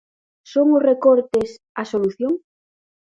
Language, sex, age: Galician, female, 19-29